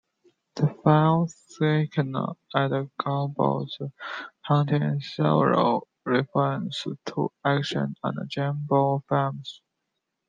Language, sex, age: English, male, 19-29